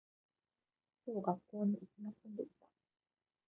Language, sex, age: Japanese, female, 19-29